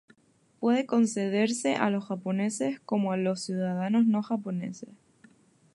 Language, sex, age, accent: Spanish, female, 19-29, España: Islas Canarias